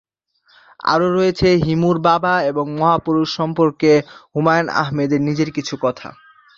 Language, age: Bengali, 19-29